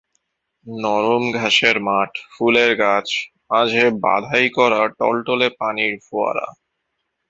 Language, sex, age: Bengali, male, 19-29